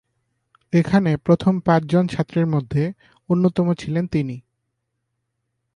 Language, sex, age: Bengali, male, 30-39